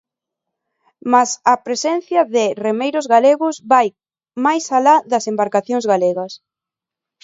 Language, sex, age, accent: Galician, female, 19-29, Neofalante